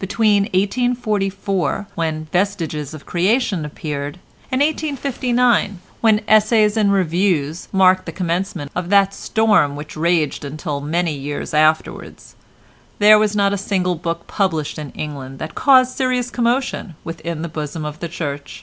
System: none